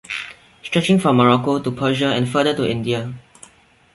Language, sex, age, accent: English, male, under 19, Singaporean English